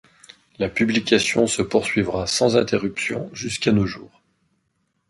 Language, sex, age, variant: French, male, 40-49, Français de métropole